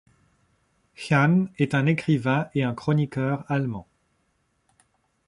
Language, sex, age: French, male, 30-39